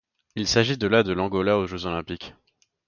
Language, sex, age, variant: French, male, 19-29, Français de métropole